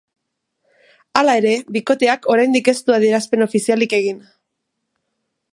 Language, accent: Basque, Mendebalekoa (Araba, Bizkaia, Gipuzkoako mendebaleko herri batzuk)